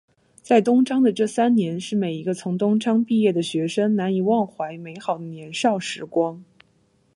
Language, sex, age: Chinese, female, 19-29